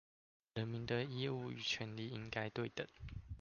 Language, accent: Chinese, 出生地：桃園市